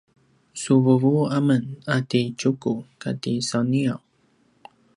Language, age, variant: Paiwan, 30-39, pinayuanan a kinaikacedasan (東排灣語)